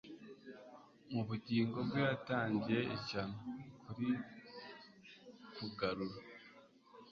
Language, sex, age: Kinyarwanda, male, 30-39